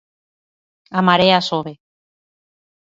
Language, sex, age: Galician, female, 40-49